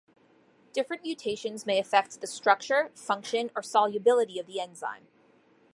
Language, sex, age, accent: English, female, 30-39, United States English